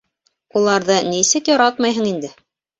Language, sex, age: Bashkir, female, 40-49